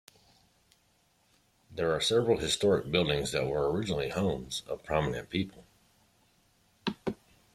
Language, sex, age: English, male, 50-59